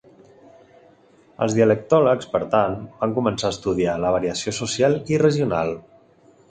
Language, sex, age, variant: Catalan, male, 40-49, Central